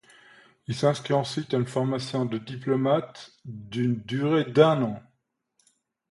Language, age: French, 50-59